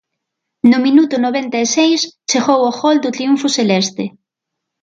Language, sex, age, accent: Galician, female, 40-49, Atlántico (seseo e gheada); Normativo (estándar)